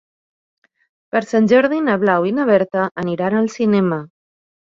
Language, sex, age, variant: Catalan, female, 50-59, Balear